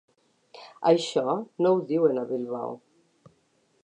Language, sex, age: Catalan, female, 60-69